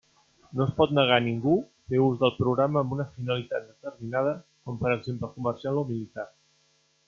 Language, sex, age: Catalan, male, 40-49